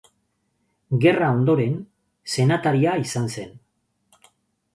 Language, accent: Basque, Mendebalekoa (Araba, Bizkaia, Gipuzkoako mendebaleko herri batzuk)